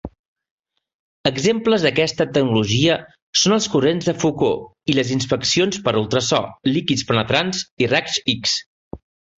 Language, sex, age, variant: Catalan, male, 40-49, Central